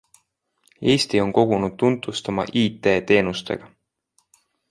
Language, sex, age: Estonian, male, 19-29